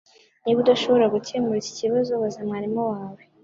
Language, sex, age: Kinyarwanda, female, 19-29